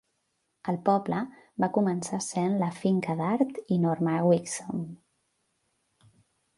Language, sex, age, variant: Catalan, female, 40-49, Central